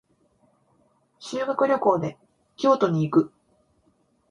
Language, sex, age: Japanese, female, 19-29